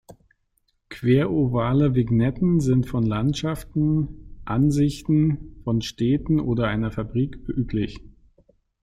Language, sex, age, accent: German, male, 50-59, Deutschland Deutsch